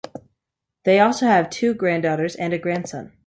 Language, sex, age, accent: English, male, under 19, United States English